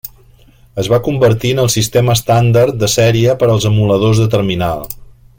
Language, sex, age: Catalan, male, 50-59